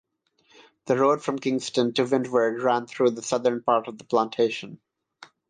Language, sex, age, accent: English, male, 19-29, India and South Asia (India, Pakistan, Sri Lanka)